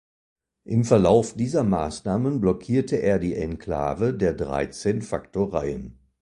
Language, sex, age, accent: German, male, 60-69, Deutschland Deutsch